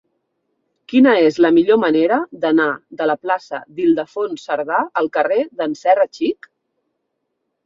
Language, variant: Catalan, Central